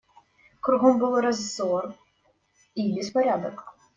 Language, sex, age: Russian, female, 19-29